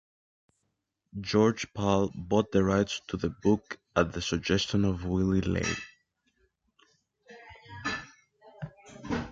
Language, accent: English, United States English